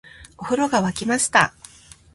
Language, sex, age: Japanese, female, 30-39